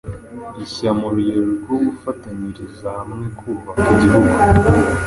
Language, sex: Kinyarwanda, male